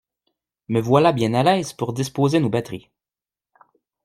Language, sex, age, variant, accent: French, male, 30-39, Français d'Amérique du Nord, Français du Canada